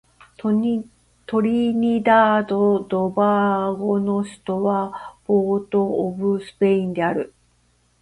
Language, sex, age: Japanese, female, 50-59